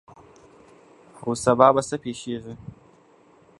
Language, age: Pashto, under 19